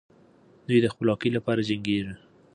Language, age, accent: Pashto, 19-29, معیاري پښتو